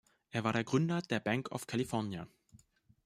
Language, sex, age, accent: German, male, 19-29, Deutschland Deutsch